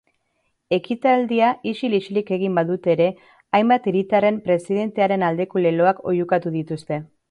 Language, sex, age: Basque, female, 30-39